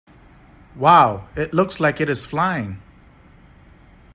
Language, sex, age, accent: English, male, 30-39, United States English